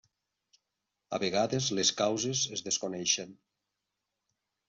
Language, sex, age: Catalan, male, 40-49